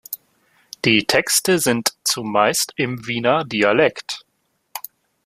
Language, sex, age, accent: German, male, 19-29, Deutschland Deutsch